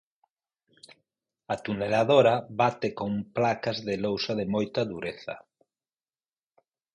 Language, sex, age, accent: Galician, male, 50-59, Normativo (estándar)